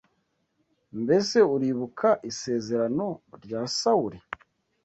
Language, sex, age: Kinyarwanda, male, 19-29